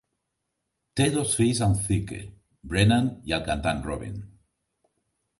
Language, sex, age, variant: Catalan, male, 40-49, Central